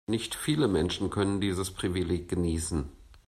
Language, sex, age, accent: German, male, 50-59, Deutschland Deutsch